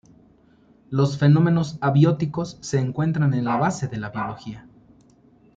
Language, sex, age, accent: Spanish, male, 19-29, México